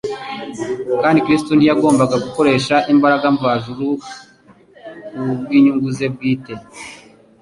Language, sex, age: Kinyarwanda, male, 40-49